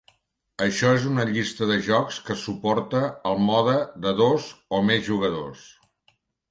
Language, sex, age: Catalan, male, 60-69